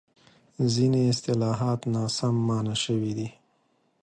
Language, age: Pashto, 40-49